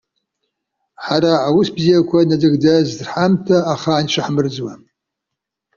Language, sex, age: Abkhazian, male, 70-79